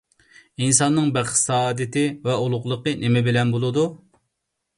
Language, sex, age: Uyghur, male, 30-39